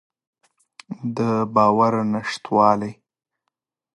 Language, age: Pashto, 19-29